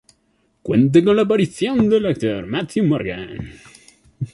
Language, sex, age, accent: Spanish, male, 19-29, México